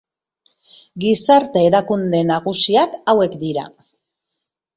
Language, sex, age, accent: Basque, female, 50-59, Mendebalekoa (Araba, Bizkaia, Gipuzkoako mendebaleko herri batzuk)